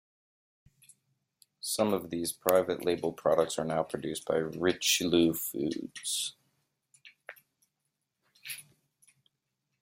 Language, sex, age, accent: English, male, 19-29, United States English